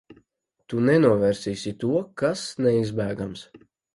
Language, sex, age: Latvian, male, 40-49